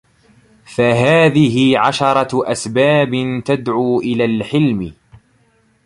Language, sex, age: Arabic, male, 19-29